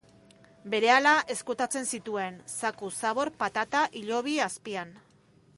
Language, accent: Basque, Mendebalekoa (Araba, Bizkaia, Gipuzkoako mendebaleko herri batzuk)